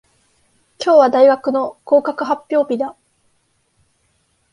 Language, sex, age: Japanese, female, 19-29